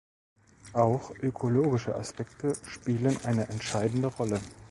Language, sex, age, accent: German, male, 30-39, Deutschland Deutsch